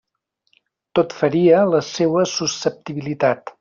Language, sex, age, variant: Catalan, male, 40-49, Central